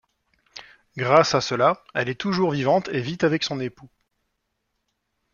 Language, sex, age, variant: French, male, 30-39, Français de métropole